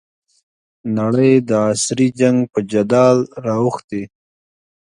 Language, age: Pashto, 30-39